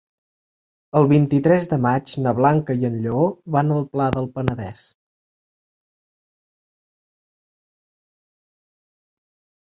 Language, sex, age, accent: Catalan, male, 19-29, central; septentrional